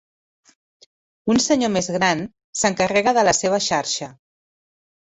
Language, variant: Catalan, Central